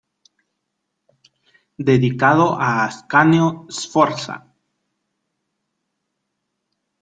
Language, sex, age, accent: Spanish, male, 19-29, México